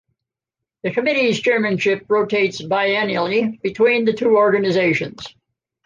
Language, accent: English, United States English